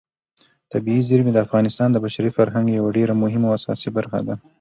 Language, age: Pashto, 19-29